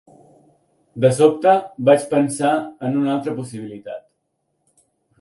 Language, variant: Catalan, Septentrional